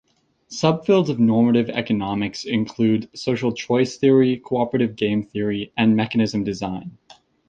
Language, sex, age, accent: English, male, 19-29, United States English